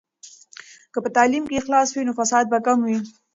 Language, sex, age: Pashto, female, 30-39